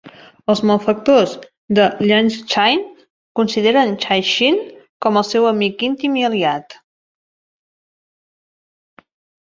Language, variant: Catalan, Central